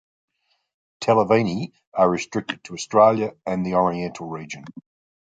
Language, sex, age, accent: English, male, 60-69, Australian English